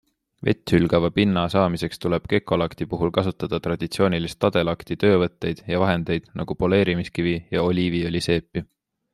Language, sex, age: Estonian, male, 19-29